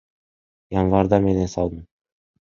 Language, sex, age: Kyrgyz, male, under 19